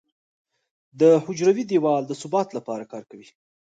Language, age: Pashto, 19-29